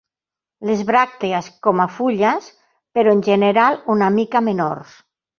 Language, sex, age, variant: Catalan, female, 70-79, Central